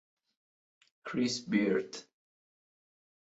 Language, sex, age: Italian, male, 19-29